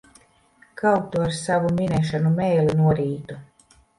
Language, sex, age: Latvian, female, 50-59